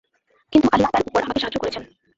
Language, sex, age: Bengali, female, 19-29